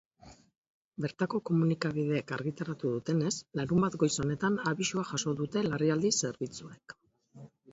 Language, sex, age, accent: Basque, female, 50-59, Mendebalekoa (Araba, Bizkaia, Gipuzkoako mendebaleko herri batzuk)